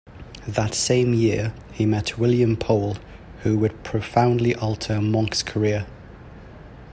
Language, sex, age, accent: English, male, 19-29, England English